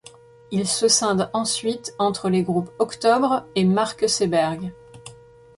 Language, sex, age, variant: French, female, 30-39, Français de métropole